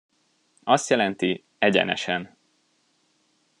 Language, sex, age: Hungarian, male, 19-29